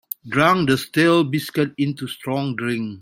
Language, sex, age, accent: English, male, 50-59, Malaysian English